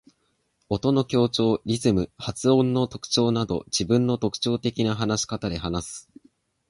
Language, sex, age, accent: Japanese, male, 19-29, 標準語